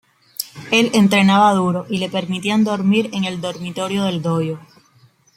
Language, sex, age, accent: Spanish, female, 19-29, Caribe: Cuba, Venezuela, Puerto Rico, República Dominicana, Panamá, Colombia caribeña, México caribeño, Costa del golfo de México